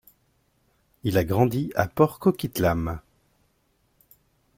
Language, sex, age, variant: French, male, 40-49, Français de métropole